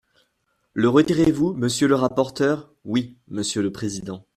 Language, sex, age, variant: French, male, 19-29, Français de métropole